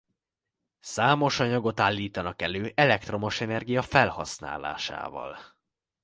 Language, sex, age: Hungarian, male, under 19